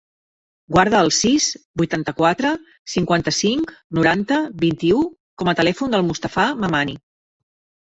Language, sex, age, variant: Catalan, female, 40-49, Central